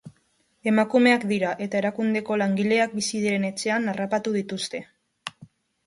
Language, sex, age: Basque, female, 19-29